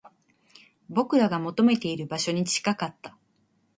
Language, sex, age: Japanese, female, 19-29